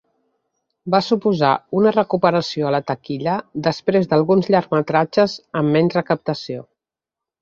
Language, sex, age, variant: Catalan, female, 50-59, Central